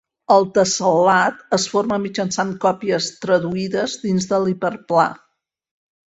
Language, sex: Catalan, female